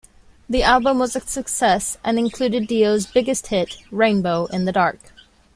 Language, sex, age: English, female, 19-29